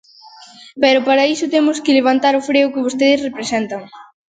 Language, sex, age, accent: Galician, female, 40-49, Central (gheada)